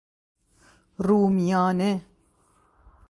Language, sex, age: Persian, female, 40-49